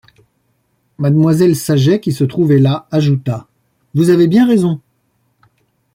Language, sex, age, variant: French, male, 40-49, Français de métropole